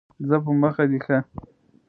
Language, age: Pashto, 30-39